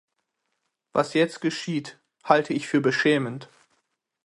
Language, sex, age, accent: German, male, 30-39, Deutschland Deutsch